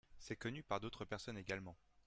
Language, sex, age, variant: French, male, 30-39, Français de métropole